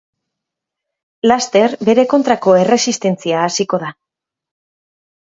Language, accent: Basque, Erdialdekoa edo Nafarra (Gipuzkoa, Nafarroa)